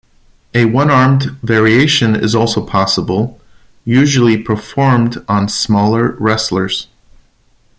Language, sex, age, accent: English, male, 30-39, United States English